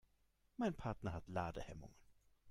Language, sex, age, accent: German, male, 30-39, Deutschland Deutsch